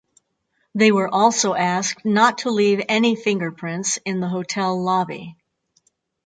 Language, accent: English, United States English